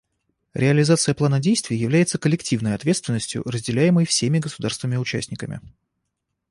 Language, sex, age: Russian, male, 30-39